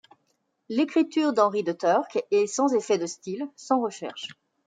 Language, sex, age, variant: French, female, 40-49, Français de métropole